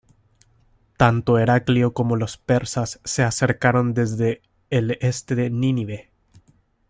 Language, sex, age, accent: Spanish, male, 19-29, América central